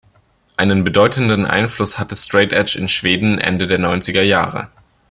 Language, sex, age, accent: German, male, 19-29, Deutschland Deutsch